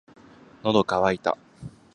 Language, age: Japanese, 19-29